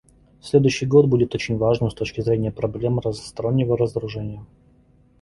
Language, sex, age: Russian, male, 30-39